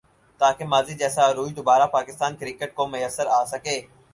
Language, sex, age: Urdu, male, 19-29